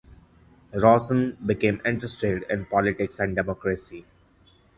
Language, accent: English, India and South Asia (India, Pakistan, Sri Lanka)